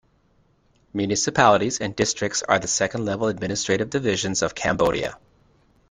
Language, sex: English, male